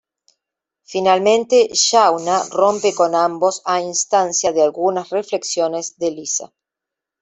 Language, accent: Spanish, Rioplatense: Argentina, Uruguay, este de Bolivia, Paraguay